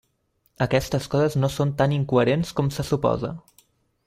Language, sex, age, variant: Catalan, male, 19-29, Central